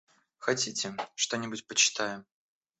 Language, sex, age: Russian, male, 19-29